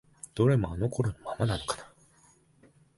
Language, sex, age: Japanese, male, 19-29